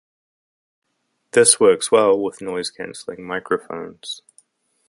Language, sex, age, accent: English, male, 30-39, New Zealand English